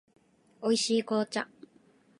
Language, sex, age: Japanese, female, 19-29